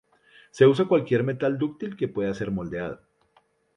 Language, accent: Spanish, Andino-Pacífico: Colombia, Perú, Ecuador, oeste de Bolivia y Venezuela andina